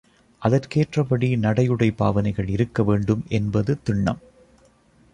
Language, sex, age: Tamil, male, 30-39